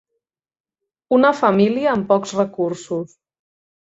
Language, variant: Catalan, Central